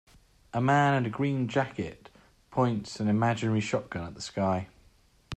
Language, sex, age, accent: English, male, 30-39, England English